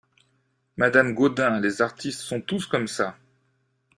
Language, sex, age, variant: French, male, 50-59, Français de métropole